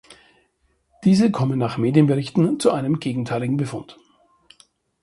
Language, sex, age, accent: German, male, 50-59, Deutschland Deutsch